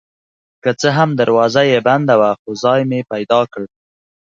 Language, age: Pashto, 19-29